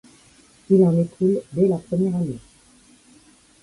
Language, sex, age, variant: French, female, 50-59, Français de métropole